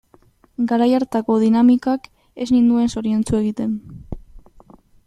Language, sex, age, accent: Basque, female, under 19, Mendebalekoa (Araba, Bizkaia, Gipuzkoako mendebaleko herri batzuk)